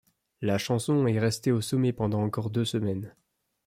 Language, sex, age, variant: French, male, 19-29, Français de métropole